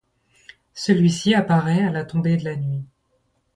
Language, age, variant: French, 30-39, Français de métropole